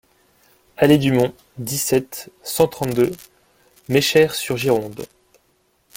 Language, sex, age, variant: French, male, 19-29, Français de métropole